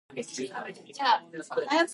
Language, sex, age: English, female, 19-29